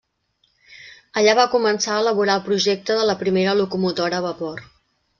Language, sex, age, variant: Catalan, female, 50-59, Central